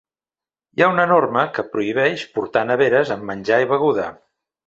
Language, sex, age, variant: Catalan, male, 60-69, Central